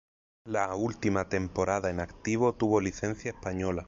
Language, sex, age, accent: Spanish, male, 19-29, España: Sur peninsular (Andalucia, Extremadura, Murcia)